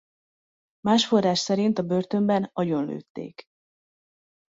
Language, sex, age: Hungarian, female, 19-29